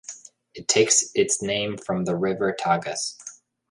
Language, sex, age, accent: English, male, 30-39, United States English